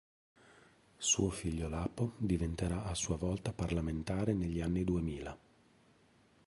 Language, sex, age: Italian, male, 40-49